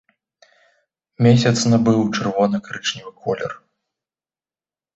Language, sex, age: Belarusian, male, 30-39